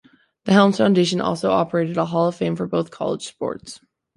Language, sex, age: English, female, 19-29